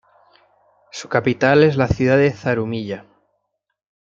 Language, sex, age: Spanish, male, 19-29